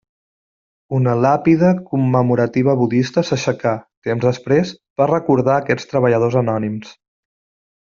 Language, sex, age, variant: Catalan, male, 30-39, Central